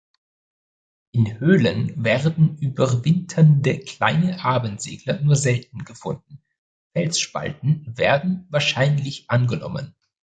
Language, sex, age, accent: German, male, 30-39, Österreichisches Deutsch